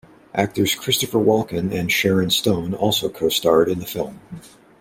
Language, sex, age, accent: English, male, 30-39, United States English